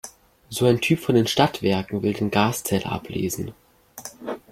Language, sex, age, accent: German, male, under 19, Deutschland Deutsch